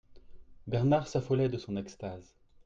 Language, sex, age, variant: French, male, 30-39, Français de métropole